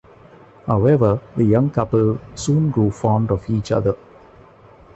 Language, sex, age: English, male, 50-59